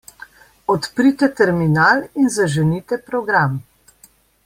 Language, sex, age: Slovenian, female, 50-59